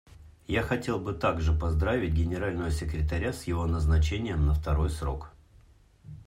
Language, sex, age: Russian, male, 40-49